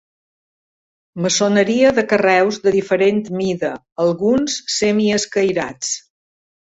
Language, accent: Catalan, mallorquí